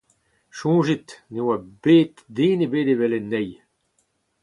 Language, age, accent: Breton, 70-79, Leoneg